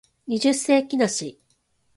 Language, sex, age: Japanese, female, 30-39